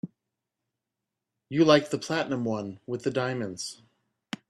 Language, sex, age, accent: English, male, 40-49, United States English